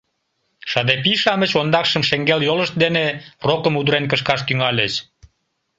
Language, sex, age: Mari, male, 50-59